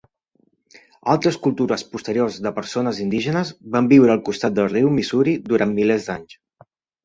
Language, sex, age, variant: Catalan, male, 30-39, Central